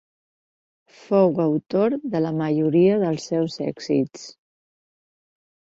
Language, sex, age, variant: Catalan, female, 40-49, Central